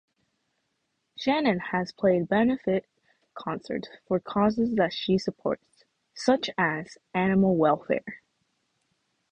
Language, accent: English, United States English